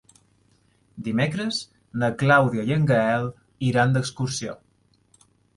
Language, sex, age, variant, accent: Catalan, male, 30-39, Balear, mallorquí